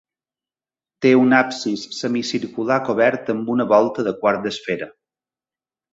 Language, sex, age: Catalan, male, 40-49